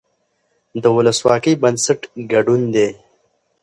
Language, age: Pashto, 19-29